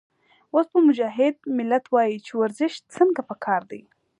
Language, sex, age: Pashto, female, 19-29